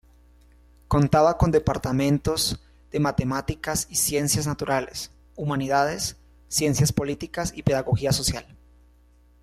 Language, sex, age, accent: Spanish, male, 19-29, Caribe: Cuba, Venezuela, Puerto Rico, República Dominicana, Panamá, Colombia caribeña, México caribeño, Costa del golfo de México